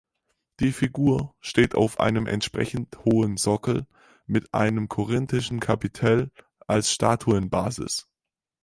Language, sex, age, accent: German, male, under 19, Deutschland Deutsch